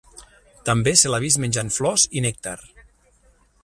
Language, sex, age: Catalan, male, 40-49